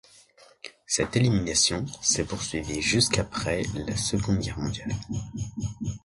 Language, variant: French, Français de métropole